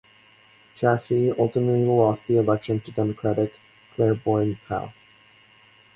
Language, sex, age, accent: English, male, 19-29, United States English